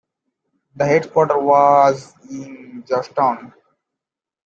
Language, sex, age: English, male, 19-29